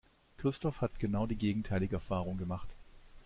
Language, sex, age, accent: German, male, 30-39, Deutschland Deutsch